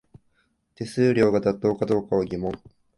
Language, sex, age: Japanese, male, 19-29